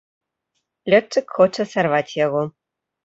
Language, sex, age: Belarusian, female, 30-39